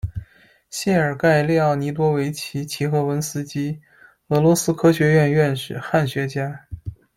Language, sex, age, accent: Chinese, male, 30-39, 出生地：北京市